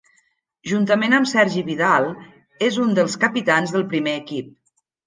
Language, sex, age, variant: Catalan, female, 40-49, Nord-Occidental